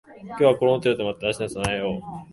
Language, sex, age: Japanese, male, 19-29